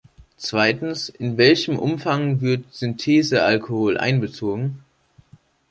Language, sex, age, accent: German, male, under 19, Deutschland Deutsch